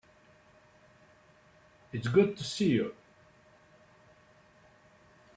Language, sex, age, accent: English, male, 30-39, United States English